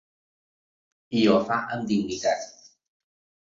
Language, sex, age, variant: Catalan, male, 50-59, Balear